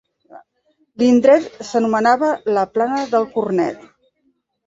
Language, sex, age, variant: Catalan, female, 50-59, Central